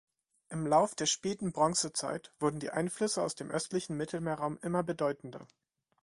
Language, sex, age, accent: German, male, 19-29, Deutschland Deutsch